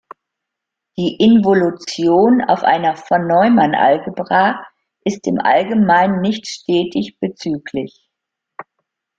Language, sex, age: German, female, 60-69